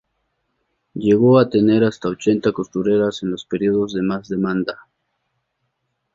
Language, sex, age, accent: Spanish, male, 30-39, México